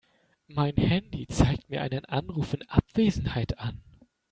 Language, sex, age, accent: German, male, 19-29, Deutschland Deutsch